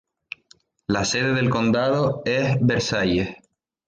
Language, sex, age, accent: Spanish, male, 19-29, España: Islas Canarias